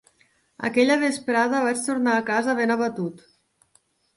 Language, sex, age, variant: Catalan, female, 30-39, Nord-Occidental